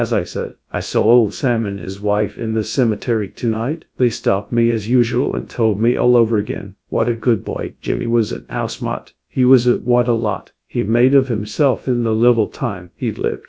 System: TTS, GradTTS